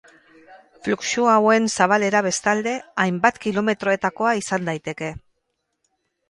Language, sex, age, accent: Basque, female, 50-59, Erdialdekoa edo Nafarra (Gipuzkoa, Nafarroa)